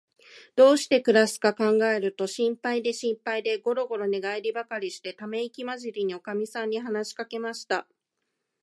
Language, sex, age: Japanese, female, 30-39